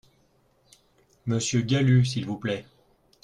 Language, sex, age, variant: French, male, 40-49, Français de métropole